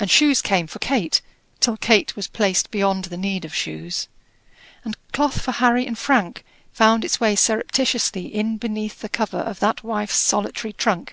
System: none